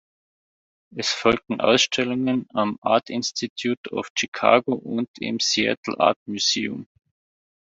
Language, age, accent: German, 30-39, Österreichisches Deutsch